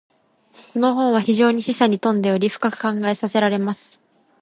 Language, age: Japanese, under 19